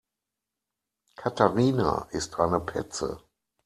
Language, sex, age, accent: German, male, 40-49, Deutschland Deutsch